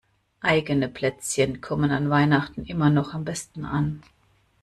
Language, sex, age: German, female, 40-49